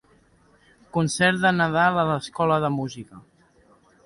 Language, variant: Catalan, Central